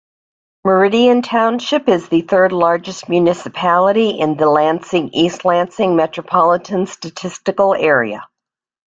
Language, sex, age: English, female, 60-69